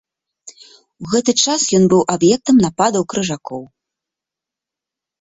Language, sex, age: Belarusian, female, 30-39